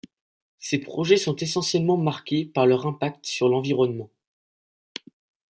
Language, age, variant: French, 19-29, Français de métropole